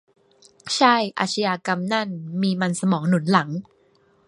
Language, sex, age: Thai, female, 19-29